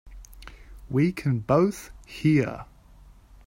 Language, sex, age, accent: English, male, 19-29, Australian English